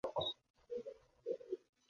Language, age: English, 19-29